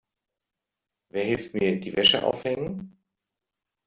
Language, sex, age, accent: German, male, 40-49, Deutschland Deutsch